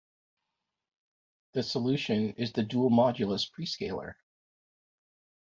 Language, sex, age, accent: English, male, 40-49, Canadian English